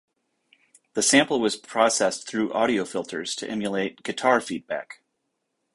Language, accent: English, United States English